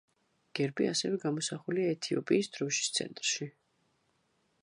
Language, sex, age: Georgian, female, 40-49